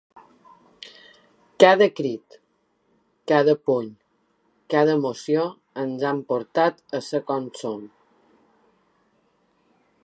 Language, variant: Catalan, Balear